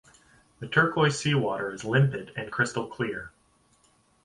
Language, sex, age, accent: English, male, 30-39, Canadian English